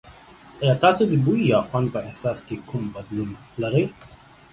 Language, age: Pashto, 30-39